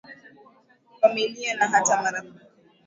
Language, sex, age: Swahili, female, 19-29